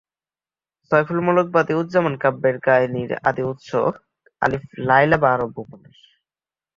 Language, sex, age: Bengali, male, under 19